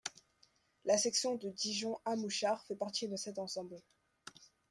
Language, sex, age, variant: French, female, under 19, Français de métropole